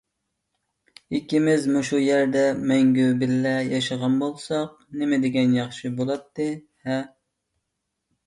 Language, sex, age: Uyghur, male, 30-39